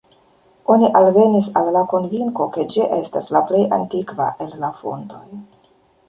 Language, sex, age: Esperanto, female, 30-39